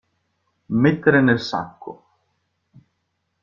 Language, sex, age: Italian, male, 19-29